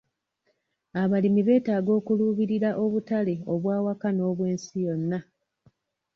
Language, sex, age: Ganda, female, 19-29